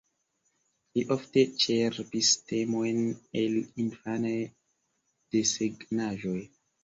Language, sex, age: Esperanto, male, 19-29